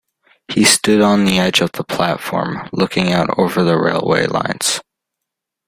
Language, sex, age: English, male, 19-29